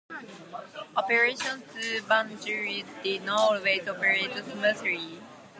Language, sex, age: English, female, 19-29